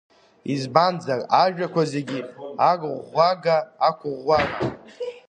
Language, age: Abkhazian, under 19